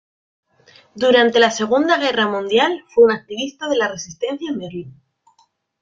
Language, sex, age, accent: Spanish, female, 19-29, España: Norte peninsular (Asturias, Castilla y León, Cantabria, País Vasco, Navarra, Aragón, La Rioja, Guadalajara, Cuenca)